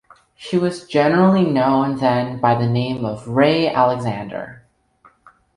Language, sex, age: English, male, under 19